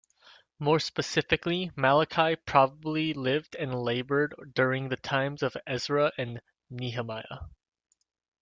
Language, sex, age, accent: English, male, 19-29, United States English